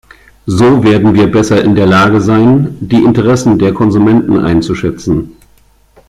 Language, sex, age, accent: German, male, 50-59, Deutschland Deutsch